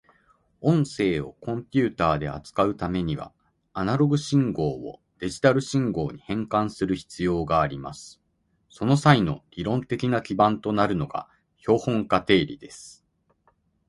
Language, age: Japanese, 40-49